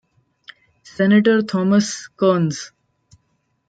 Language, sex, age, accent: English, female, 19-29, India and South Asia (India, Pakistan, Sri Lanka)